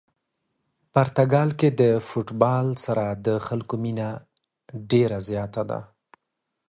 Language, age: Pashto, 30-39